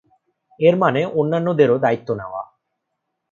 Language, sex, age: Bengali, male, 19-29